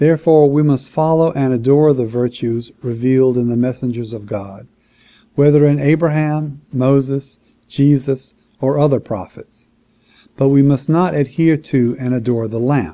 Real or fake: real